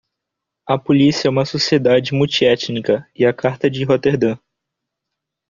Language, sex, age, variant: Portuguese, male, 19-29, Portuguese (Brasil)